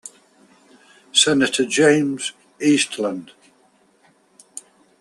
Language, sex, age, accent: English, male, 60-69, England English